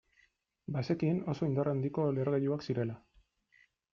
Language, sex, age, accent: Basque, male, 19-29, Erdialdekoa edo Nafarra (Gipuzkoa, Nafarroa)